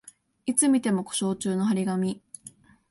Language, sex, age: Japanese, female, under 19